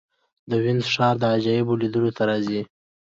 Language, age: Pashto, 19-29